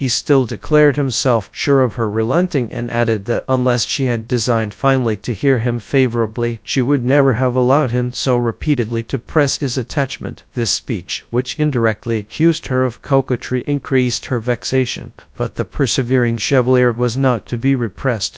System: TTS, GradTTS